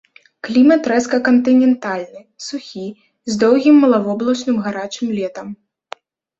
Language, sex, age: Belarusian, female, under 19